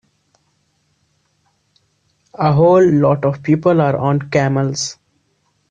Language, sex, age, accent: English, male, under 19, United States English